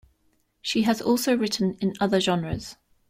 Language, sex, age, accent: English, female, 19-29, England English